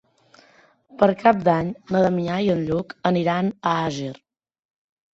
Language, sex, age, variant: Catalan, female, 19-29, Central